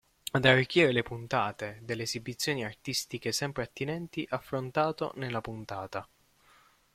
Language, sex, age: Italian, male, 19-29